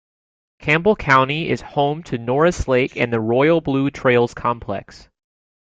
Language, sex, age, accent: English, male, 19-29, United States English